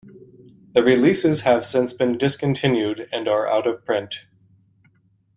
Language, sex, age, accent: English, male, 19-29, United States English